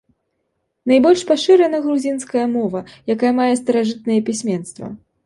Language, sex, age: Belarusian, female, 19-29